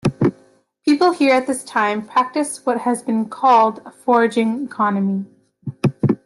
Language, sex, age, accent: English, female, 19-29, Canadian English